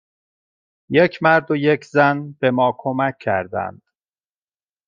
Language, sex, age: Persian, male, 40-49